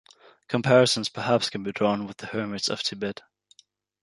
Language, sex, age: English, male, under 19